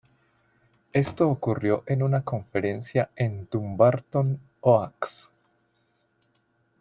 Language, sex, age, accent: Spanish, male, 30-39, Andino-Pacífico: Colombia, Perú, Ecuador, oeste de Bolivia y Venezuela andina